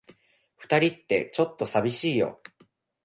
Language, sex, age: Japanese, male, under 19